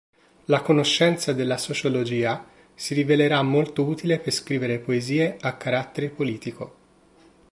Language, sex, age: Italian, male, 19-29